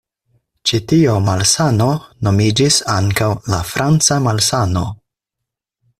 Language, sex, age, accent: Esperanto, male, 19-29, Internacia